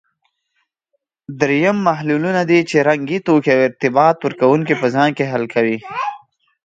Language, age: Pashto, 19-29